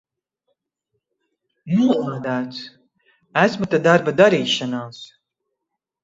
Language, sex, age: Latvian, female, 50-59